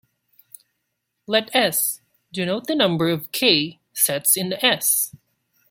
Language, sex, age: English, male, 19-29